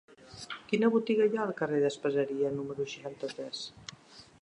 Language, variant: Catalan, Central